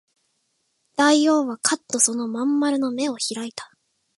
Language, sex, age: Japanese, female, 19-29